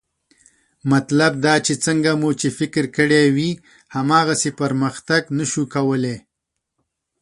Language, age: Pashto, 40-49